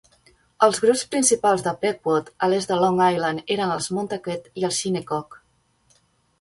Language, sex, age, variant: Catalan, female, 30-39, Central